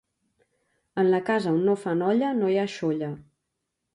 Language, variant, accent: Catalan, Central, central